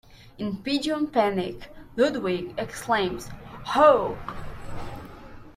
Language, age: English, 19-29